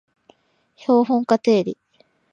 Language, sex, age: Japanese, female, 19-29